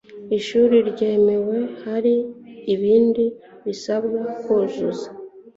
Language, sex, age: Kinyarwanda, female, 19-29